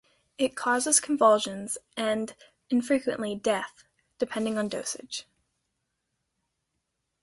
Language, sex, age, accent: English, female, under 19, United States English